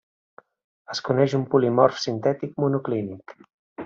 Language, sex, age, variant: Catalan, male, 40-49, Central